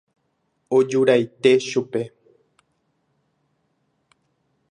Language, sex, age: Guarani, male, 30-39